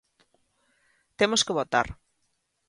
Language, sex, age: Galician, female, 30-39